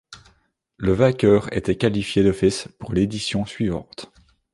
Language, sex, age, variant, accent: French, male, 30-39, Français d'Europe, Français de Belgique